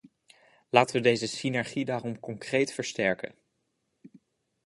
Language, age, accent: Dutch, 19-29, Nederlands Nederlands